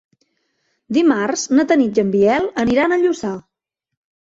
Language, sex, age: Catalan, female, 30-39